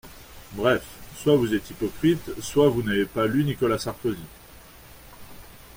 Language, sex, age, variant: French, male, 40-49, Français de métropole